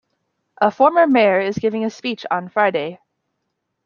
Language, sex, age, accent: English, female, 19-29, United States English